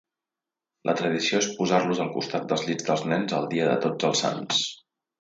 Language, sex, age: Catalan, male, 40-49